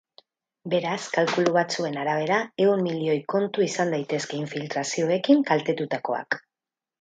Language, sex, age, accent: Basque, female, 50-59, Mendebalekoa (Araba, Bizkaia, Gipuzkoako mendebaleko herri batzuk)